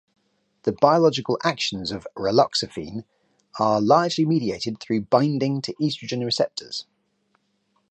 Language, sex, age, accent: English, male, 40-49, England English